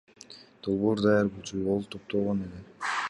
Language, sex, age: Kyrgyz, male, 19-29